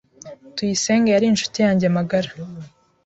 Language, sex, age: Kinyarwanda, female, 19-29